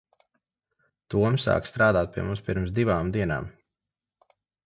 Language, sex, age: Latvian, male, 40-49